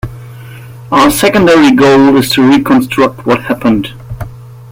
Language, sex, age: English, male, 30-39